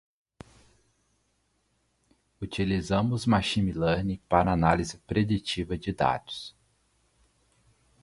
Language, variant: Portuguese, Portuguese (Brasil)